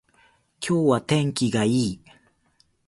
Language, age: Japanese, 50-59